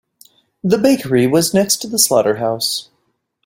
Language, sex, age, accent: English, male, 40-49, United States English